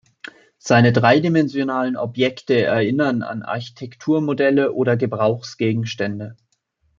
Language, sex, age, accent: German, male, 19-29, Deutschland Deutsch